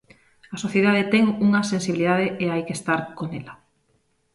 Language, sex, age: Galician, female, 30-39